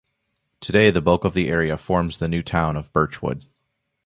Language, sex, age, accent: English, male, 19-29, United States English